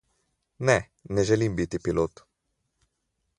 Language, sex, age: Slovenian, male, 40-49